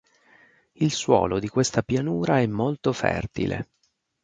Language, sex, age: Italian, male, 40-49